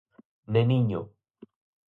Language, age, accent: Galician, 19-29, Atlántico (seseo e gheada)